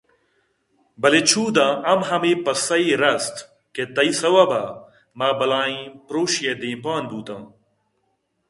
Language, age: Eastern Balochi, 30-39